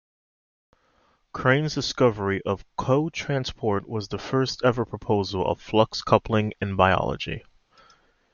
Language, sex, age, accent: English, male, 19-29, United States English